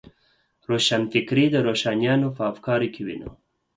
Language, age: Pashto, 30-39